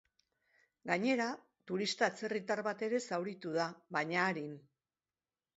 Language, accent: Basque, Erdialdekoa edo Nafarra (Gipuzkoa, Nafarroa)